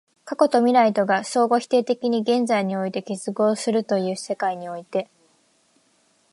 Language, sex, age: Japanese, female, 19-29